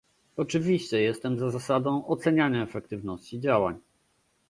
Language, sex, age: Polish, male, 30-39